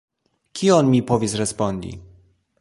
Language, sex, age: Esperanto, male, 19-29